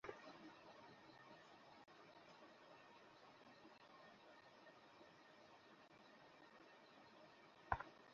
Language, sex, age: Bengali, male, 19-29